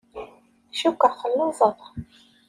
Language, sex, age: Kabyle, female, 19-29